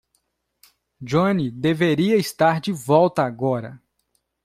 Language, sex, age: Portuguese, male, 40-49